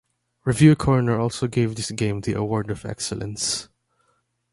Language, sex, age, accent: English, male, under 19, Filipino